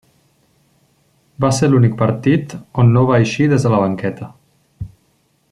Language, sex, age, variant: Catalan, male, 30-39, Central